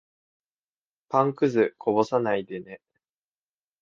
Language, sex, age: Japanese, male, under 19